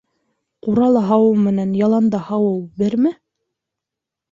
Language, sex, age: Bashkir, female, 19-29